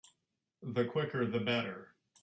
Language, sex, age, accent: English, male, 50-59, United States English